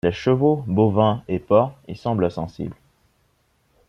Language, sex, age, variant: French, male, under 19, Français des départements et régions d'outre-mer